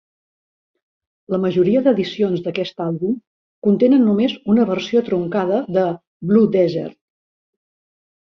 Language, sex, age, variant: Catalan, female, 60-69, Central